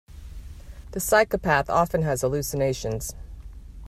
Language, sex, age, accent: English, female, 40-49, United States English